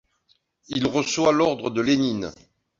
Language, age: French, 50-59